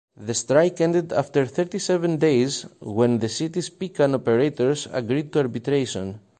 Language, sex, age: English, male, 40-49